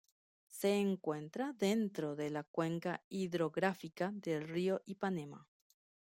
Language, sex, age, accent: Spanish, female, 30-39, Rioplatense: Argentina, Uruguay, este de Bolivia, Paraguay